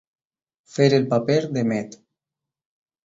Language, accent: Catalan, valencià